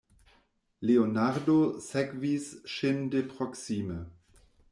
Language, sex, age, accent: Esperanto, male, 40-49, Internacia